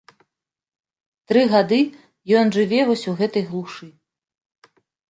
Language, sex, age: Belarusian, female, 30-39